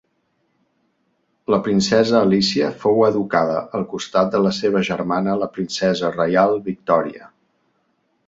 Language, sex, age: Catalan, male, 40-49